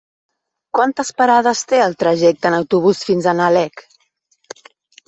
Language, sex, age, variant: Catalan, female, 40-49, Central